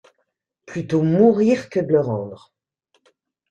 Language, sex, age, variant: French, female, 50-59, Français de métropole